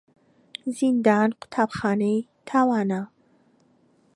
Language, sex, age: Central Kurdish, female, 19-29